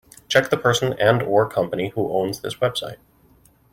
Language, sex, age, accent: English, male, 30-39, United States English